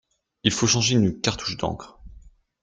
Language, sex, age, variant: French, male, 19-29, Français de métropole